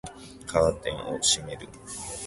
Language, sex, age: Japanese, male, 19-29